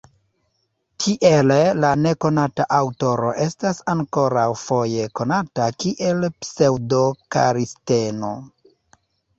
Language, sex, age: Esperanto, male, 40-49